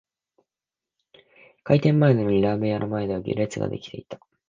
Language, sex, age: Japanese, male, 19-29